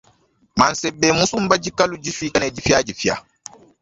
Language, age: Luba-Lulua, 19-29